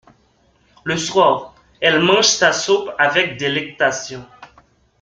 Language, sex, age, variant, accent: French, male, 19-29, Français d'Amérique du Nord, Français du Canada